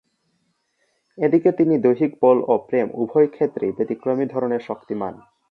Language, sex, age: Bengali, male, under 19